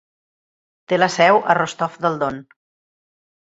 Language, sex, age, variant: Catalan, female, 50-59, Central